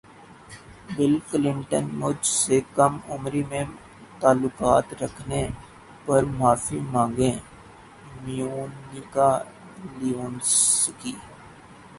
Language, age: Urdu, 19-29